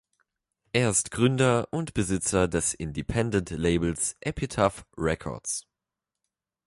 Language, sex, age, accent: German, male, under 19, Deutschland Deutsch